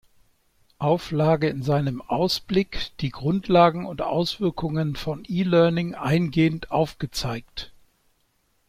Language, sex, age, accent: German, male, 60-69, Deutschland Deutsch